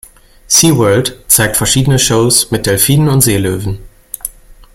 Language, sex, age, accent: German, male, 40-49, Deutschland Deutsch